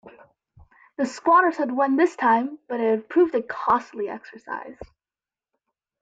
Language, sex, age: English, female, 19-29